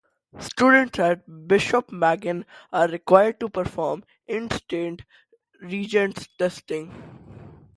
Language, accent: English, India and South Asia (India, Pakistan, Sri Lanka)